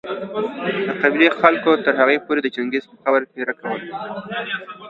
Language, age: Pashto, 19-29